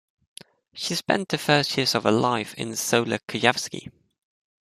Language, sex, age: English, male, under 19